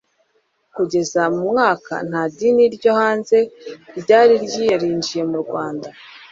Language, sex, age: Kinyarwanda, female, 30-39